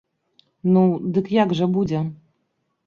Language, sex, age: Belarusian, female, 30-39